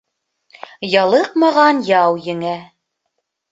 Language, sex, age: Bashkir, female, 30-39